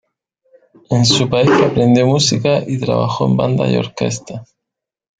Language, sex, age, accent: Spanish, male, 40-49, España: Sur peninsular (Andalucia, Extremadura, Murcia)